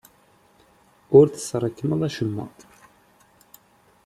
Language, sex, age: Kabyle, male, 30-39